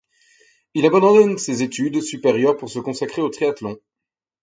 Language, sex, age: French, male, 30-39